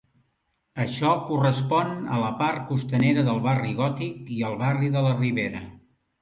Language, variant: Catalan, Central